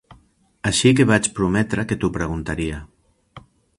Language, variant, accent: Catalan, Central, Barcelonès